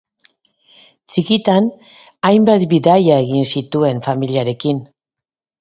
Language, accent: Basque, Mendebalekoa (Araba, Bizkaia, Gipuzkoako mendebaleko herri batzuk)